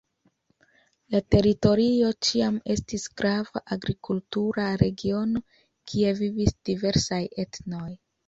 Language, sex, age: Esperanto, female, 19-29